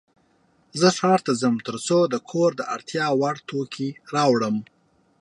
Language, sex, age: Pashto, male, 30-39